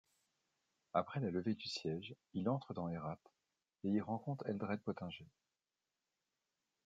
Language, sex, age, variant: French, male, 40-49, Français de métropole